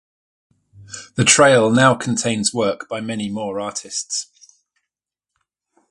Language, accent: English, England English